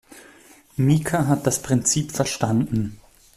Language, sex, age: German, male, 30-39